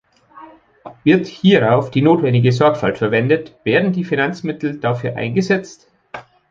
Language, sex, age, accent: German, male, 50-59, Deutschland Deutsch